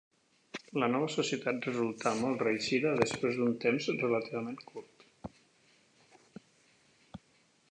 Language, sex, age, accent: Catalan, male, 50-59, valencià